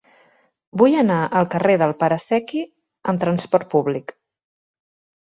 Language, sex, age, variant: Catalan, female, 30-39, Central